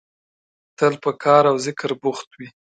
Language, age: Pashto, 30-39